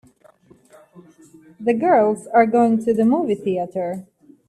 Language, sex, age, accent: English, female, 19-29, United States English